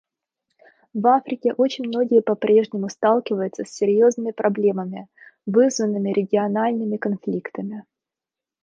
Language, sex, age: Russian, female, 19-29